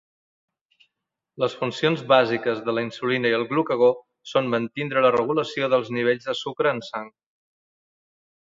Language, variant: Catalan, Central